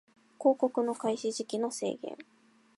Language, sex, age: Japanese, female, 19-29